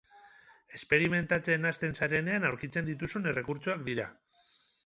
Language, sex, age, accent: Basque, male, 30-39, Mendebalekoa (Araba, Bizkaia, Gipuzkoako mendebaleko herri batzuk)